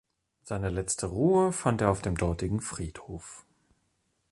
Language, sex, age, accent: German, male, 30-39, Deutschland Deutsch